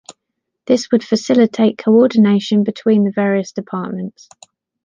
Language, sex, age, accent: English, female, 30-39, England English